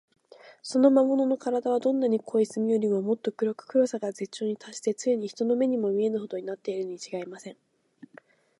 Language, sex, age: Japanese, female, 19-29